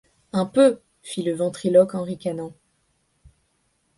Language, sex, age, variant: French, female, 19-29, Français de métropole